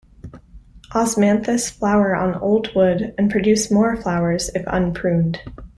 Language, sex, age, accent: English, female, 19-29, United States English